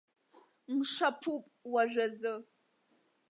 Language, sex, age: Abkhazian, female, under 19